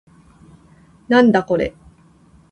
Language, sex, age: Japanese, female, 19-29